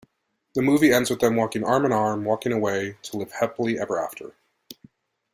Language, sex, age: English, male, 40-49